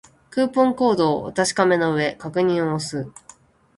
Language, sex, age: Japanese, female, 19-29